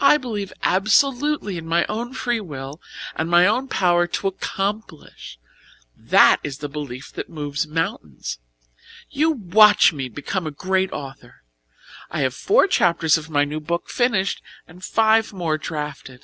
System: none